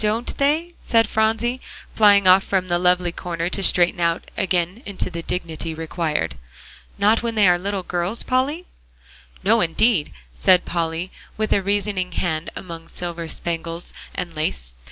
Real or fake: real